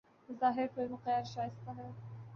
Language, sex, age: Urdu, female, 19-29